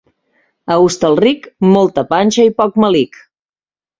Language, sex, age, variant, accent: Catalan, female, 40-49, Central, Català central